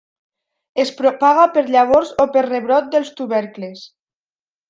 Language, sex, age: Catalan, female, 19-29